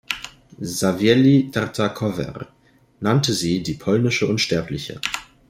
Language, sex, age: German, male, under 19